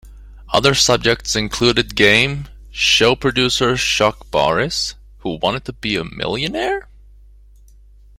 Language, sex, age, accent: English, male, 19-29, United States English